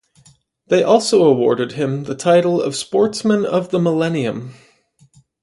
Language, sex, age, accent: English, male, 30-39, Canadian English